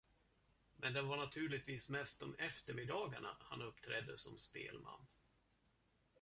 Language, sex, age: Swedish, male, 50-59